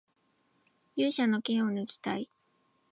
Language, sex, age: Japanese, female, 19-29